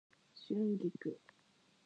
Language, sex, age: Japanese, female, 19-29